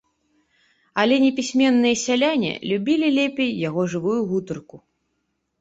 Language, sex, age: Belarusian, female, 30-39